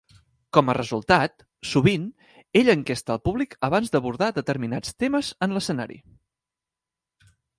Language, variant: Catalan, Central